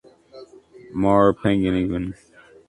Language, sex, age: English, male, 30-39